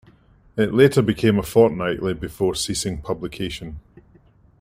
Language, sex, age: English, male, 50-59